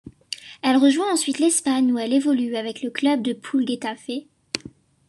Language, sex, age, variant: French, female, under 19, Français de métropole